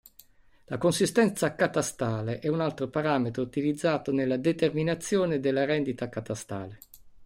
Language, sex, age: Italian, male, 50-59